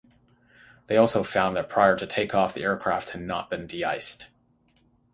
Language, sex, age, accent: English, male, 30-39, United States English; Canadian English